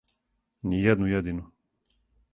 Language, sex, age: Serbian, male, 30-39